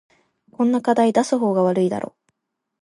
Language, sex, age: Japanese, female, 19-29